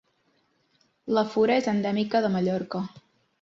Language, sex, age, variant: Catalan, female, 19-29, Central